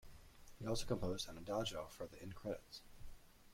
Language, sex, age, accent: English, male, 19-29, United States English